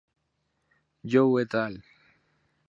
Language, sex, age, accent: Spanish, male, 19-29, México